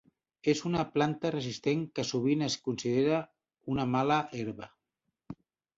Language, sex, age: Catalan, male, 40-49